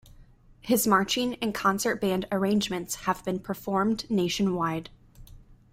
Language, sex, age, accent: English, female, 19-29, United States English